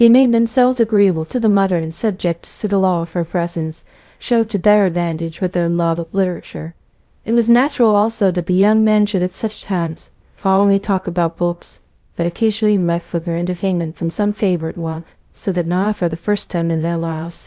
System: TTS, VITS